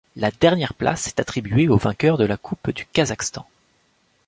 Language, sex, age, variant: French, male, 19-29, Français de métropole